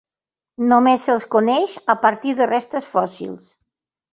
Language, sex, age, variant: Catalan, female, 70-79, Central